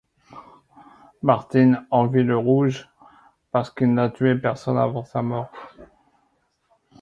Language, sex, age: French, male, 60-69